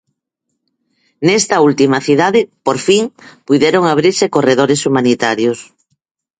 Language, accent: Galician, Normativo (estándar)